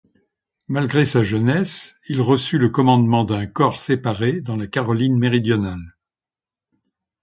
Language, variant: French, Français de métropole